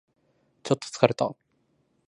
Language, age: Japanese, 19-29